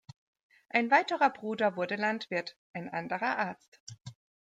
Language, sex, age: German, female, 30-39